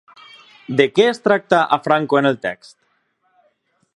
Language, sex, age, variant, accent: Catalan, male, 30-39, Valencià meridional, valencià